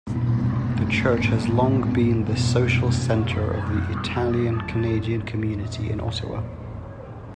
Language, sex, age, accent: English, male, 19-29, England English